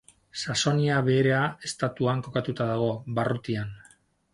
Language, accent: Basque, Mendebalekoa (Araba, Bizkaia, Gipuzkoako mendebaleko herri batzuk)